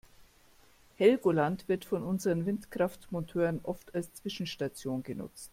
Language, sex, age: German, female, 50-59